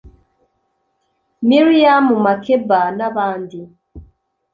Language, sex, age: Kinyarwanda, female, 19-29